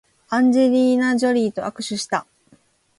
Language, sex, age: Japanese, female, 19-29